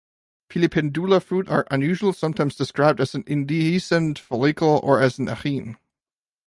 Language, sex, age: English, male, 19-29